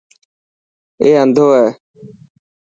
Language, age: Dhatki, 19-29